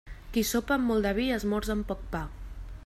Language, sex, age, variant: Catalan, female, 19-29, Central